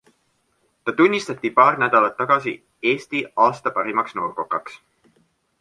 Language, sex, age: Estonian, male, 19-29